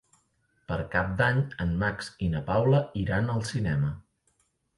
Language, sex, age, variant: Catalan, male, 30-39, Central